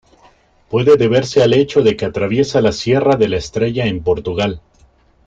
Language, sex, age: Spanish, male, 30-39